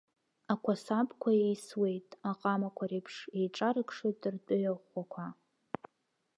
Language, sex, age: Abkhazian, female, under 19